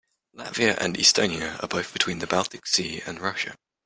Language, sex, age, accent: English, male, under 19, England English